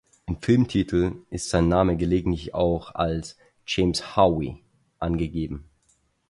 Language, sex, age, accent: German, male, 19-29, Österreichisches Deutsch